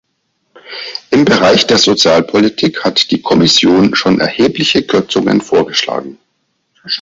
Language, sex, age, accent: German, male, 50-59, Deutschland Deutsch